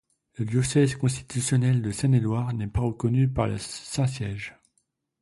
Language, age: French, 30-39